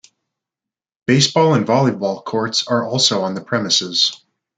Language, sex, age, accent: English, male, 19-29, United States English